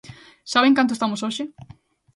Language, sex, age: Galician, female, 19-29